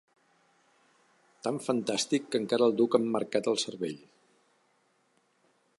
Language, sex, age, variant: Catalan, male, 50-59, Central